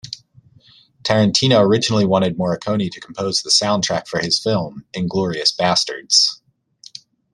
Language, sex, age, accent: English, male, 30-39, United States English